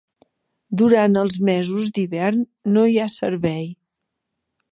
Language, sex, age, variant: Catalan, female, 50-59, Central